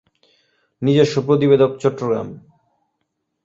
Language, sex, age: Bengali, male, 19-29